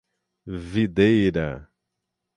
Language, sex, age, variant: Portuguese, male, 30-39, Portuguese (Brasil)